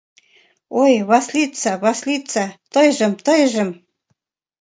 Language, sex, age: Mari, female, 19-29